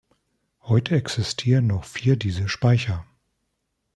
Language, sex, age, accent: German, male, 40-49, Deutschland Deutsch